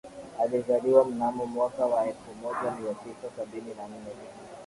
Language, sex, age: Swahili, male, 19-29